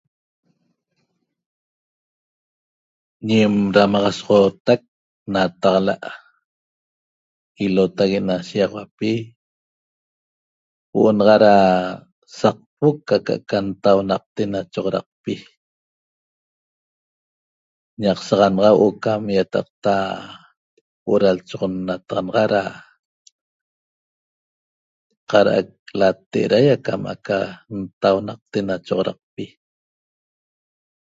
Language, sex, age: Toba, male, 60-69